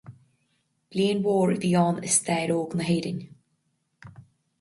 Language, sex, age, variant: Irish, female, 30-39, Gaeilge Chonnacht